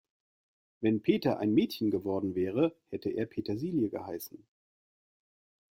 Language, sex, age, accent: German, male, 40-49, Deutschland Deutsch